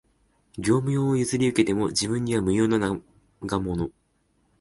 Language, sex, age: Japanese, male, 19-29